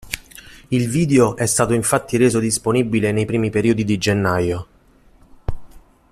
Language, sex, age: Italian, male, 40-49